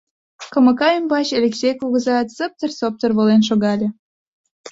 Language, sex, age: Mari, female, under 19